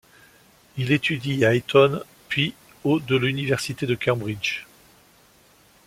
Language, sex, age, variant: French, male, 40-49, Français de métropole